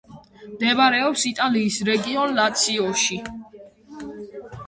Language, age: Georgian, under 19